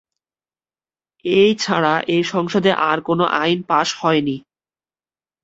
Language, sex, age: Bengali, male, 19-29